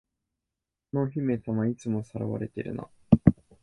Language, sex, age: Japanese, male, 19-29